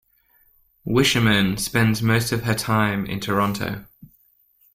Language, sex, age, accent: English, male, 19-29, England English